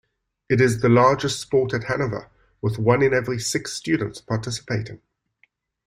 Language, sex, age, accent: English, male, 40-49, Southern African (South Africa, Zimbabwe, Namibia)